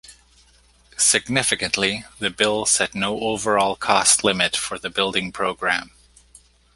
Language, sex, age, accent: English, male, 50-59, Canadian English